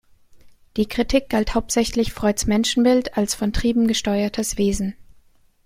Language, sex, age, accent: German, female, 19-29, Deutschland Deutsch